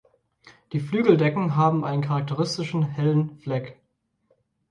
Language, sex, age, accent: German, male, 19-29, Deutschland Deutsch